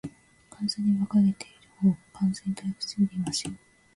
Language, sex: Japanese, female